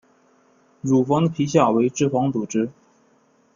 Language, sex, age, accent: Chinese, male, 19-29, 出生地：山东省